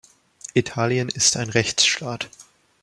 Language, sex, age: German, male, 19-29